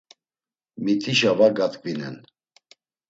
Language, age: Laz, 50-59